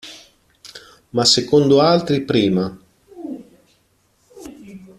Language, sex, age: Italian, male, 40-49